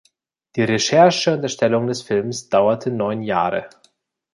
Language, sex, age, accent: German, male, 19-29, Deutschland Deutsch